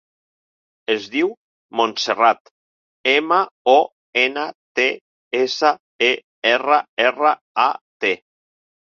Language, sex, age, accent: Catalan, male, 50-59, valencià